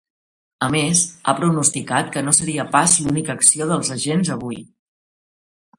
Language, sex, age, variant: Catalan, female, 50-59, Central